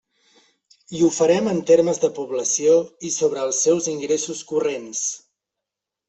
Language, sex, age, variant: Catalan, male, 30-39, Central